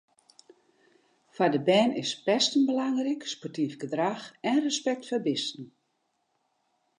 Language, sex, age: Western Frisian, female, 60-69